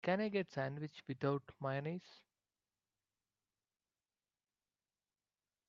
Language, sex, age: English, male, 19-29